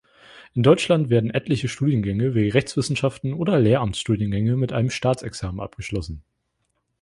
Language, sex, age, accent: German, male, 19-29, Deutschland Deutsch